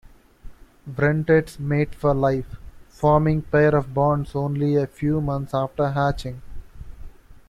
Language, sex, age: English, male, 19-29